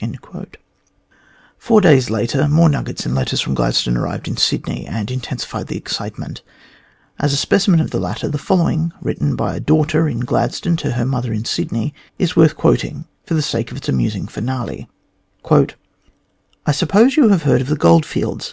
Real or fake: real